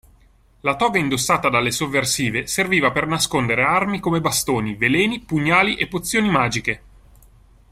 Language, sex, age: Italian, male, 30-39